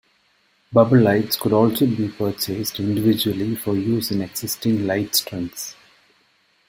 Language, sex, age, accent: English, male, 30-39, India and South Asia (India, Pakistan, Sri Lanka)